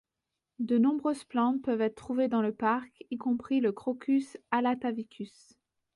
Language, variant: French, Français de métropole